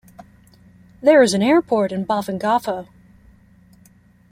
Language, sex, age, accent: English, female, 19-29, United States English